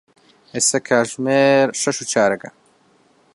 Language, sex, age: Central Kurdish, male, 19-29